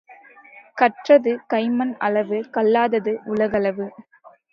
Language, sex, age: Tamil, female, 19-29